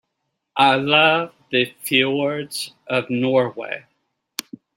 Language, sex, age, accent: English, male, 40-49, United States English